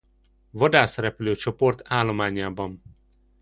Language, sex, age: Hungarian, male, 30-39